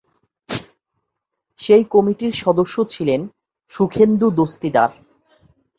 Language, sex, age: Bengali, male, 19-29